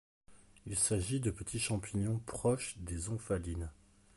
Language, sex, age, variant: French, male, 30-39, Français de métropole